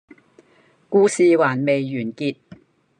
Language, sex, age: Cantonese, female, 60-69